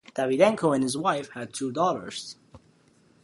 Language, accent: English, United States English